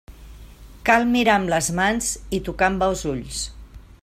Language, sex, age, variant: Catalan, female, 50-59, Central